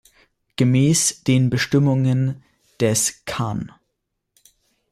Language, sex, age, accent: German, male, 19-29, Deutschland Deutsch